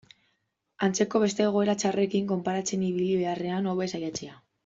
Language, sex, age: Basque, female, 19-29